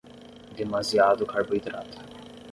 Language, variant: Portuguese, Portuguese (Brasil)